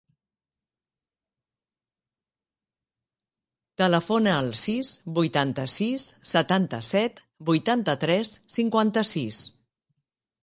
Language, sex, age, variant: Catalan, female, 50-59, Central